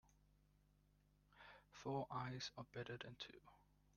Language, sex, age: English, male, 19-29